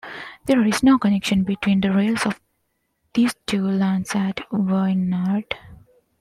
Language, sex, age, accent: English, female, 19-29, India and South Asia (India, Pakistan, Sri Lanka)